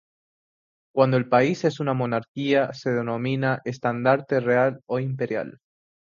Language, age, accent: Spanish, 19-29, España: Islas Canarias